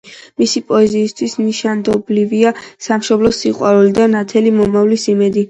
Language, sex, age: Georgian, female, 19-29